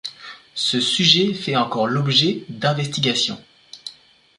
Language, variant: French, Français de métropole